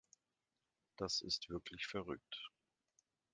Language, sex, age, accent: German, male, 50-59, Deutschland Deutsch